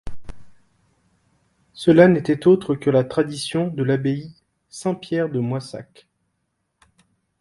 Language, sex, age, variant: French, male, 30-39, Français de métropole